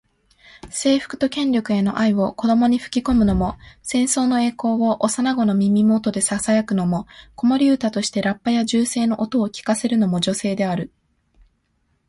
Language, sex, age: Japanese, female, 19-29